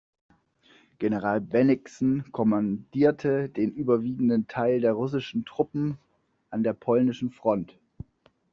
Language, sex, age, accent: German, male, 30-39, Deutschland Deutsch